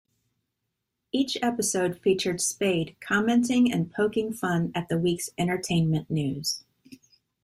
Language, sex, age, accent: English, female, 30-39, United States English